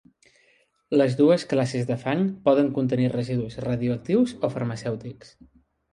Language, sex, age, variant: Catalan, male, 30-39, Central